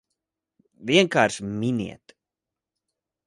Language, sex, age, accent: Latvian, male, 30-39, bez akcenta